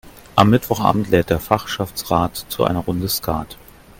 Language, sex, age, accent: German, male, 40-49, Deutschland Deutsch